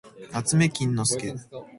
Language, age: Japanese, 19-29